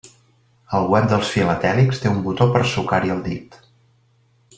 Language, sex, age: Catalan, male, 50-59